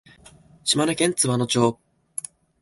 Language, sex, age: Japanese, male, 19-29